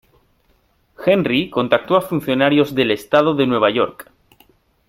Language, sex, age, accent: Spanish, male, 30-39, España: Norte peninsular (Asturias, Castilla y León, Cantabria, País Vasco, Navarra, Aragón, La Rioja, Guadalajara, Cuenca)